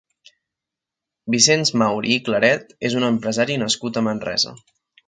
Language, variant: Catalan, Central